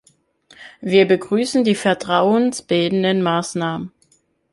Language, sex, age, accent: German, male, under 19, Deutschland Deutsch